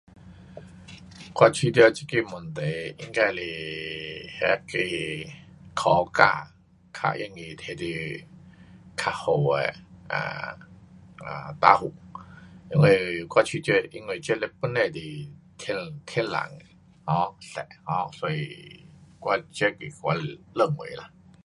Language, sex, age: Pu-Xian Chinese, male, 50-59